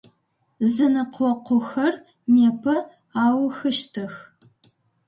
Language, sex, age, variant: Adyghe, female, under 19, Адыгабзэ (Кирил, пстэумэ зэдыряе)